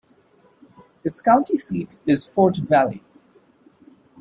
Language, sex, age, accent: English, male, 30-39, India and South Asia (India, Pakistan, Sri Lanka)